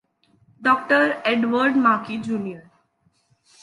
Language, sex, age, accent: English, female, 19-29, India and South Asia (India, Pakistan, Sri Lanka)